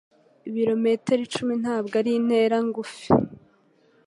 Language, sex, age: Kinyarwanda, female, 19-29